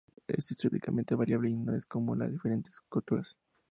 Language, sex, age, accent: Spanish, male, 19-29, México